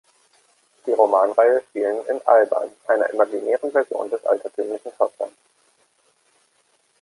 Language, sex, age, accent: German, male, 30-39, Deutschland Deutsch